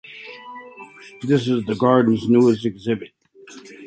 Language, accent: English, United States English